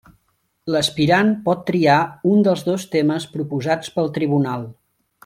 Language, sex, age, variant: Catalan, male, 30-39, Central